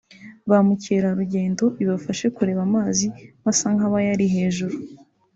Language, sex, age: Kinyarwanda, female, 19-29